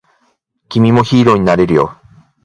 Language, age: Japanese, 30-39